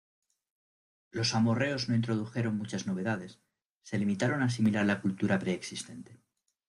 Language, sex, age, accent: Spanish, male, 30-39, España: Centro-Sur peninsular (Madrid, Toledo, Castilla-La Mancha)